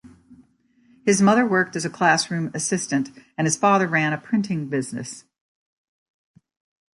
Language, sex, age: English, female, 60-69